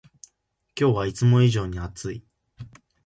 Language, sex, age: Japanese, male, under 19